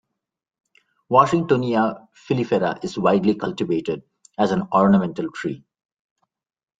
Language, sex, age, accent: English, male, 40-49, India and South Asia (India, Pakistan, Sri Lanka)